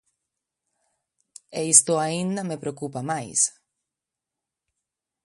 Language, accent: Galician, Normativo (estándar)